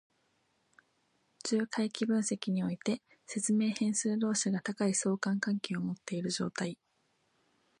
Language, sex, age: Japanese, female, 19-29